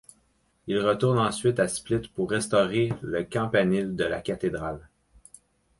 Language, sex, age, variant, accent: French, male, 30-39, Français d'Amérique du Nord, Français du Canada